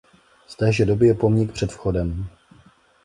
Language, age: Czech, 30-39